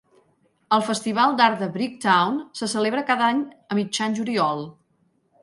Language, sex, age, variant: Catalan, female, 40-49, Central